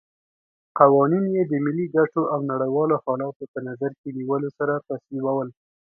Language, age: Pashto, 19-29